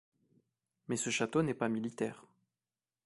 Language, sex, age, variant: French, male, 30-39, Français de métropole